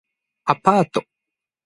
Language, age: Japanese, 19-29